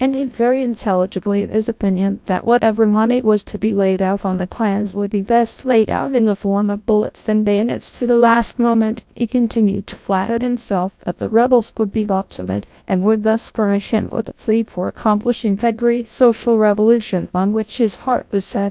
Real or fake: fake